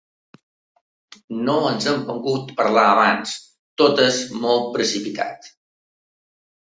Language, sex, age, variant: Catalan, male, 50-59, Balear